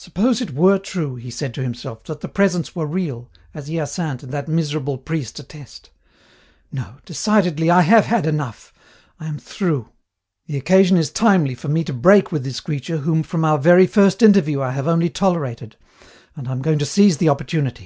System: none